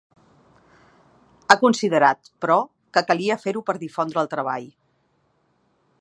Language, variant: Catalan, Central